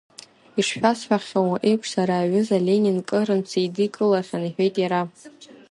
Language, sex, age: Abkhazian, female, under 19